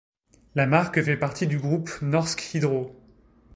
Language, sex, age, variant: French, male, 19-29, Français de métropole